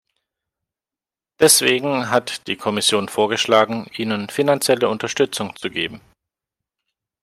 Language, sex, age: German, male, 30-39